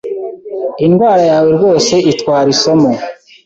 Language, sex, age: Kinyarwanda, male, 19-29